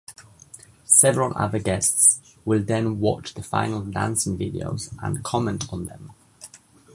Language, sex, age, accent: English, male, 30-39, England English